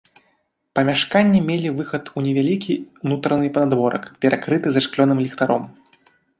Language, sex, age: Belarusian, male, 19-29